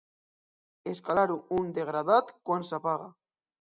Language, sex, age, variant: Catalan, male, under 19, Alacantí